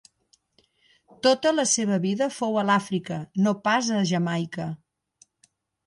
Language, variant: Catalan, Septentrional